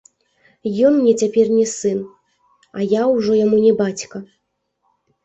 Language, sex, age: Belarusian, female, 19-29